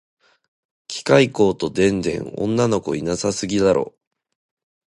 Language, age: Japanese, 19-29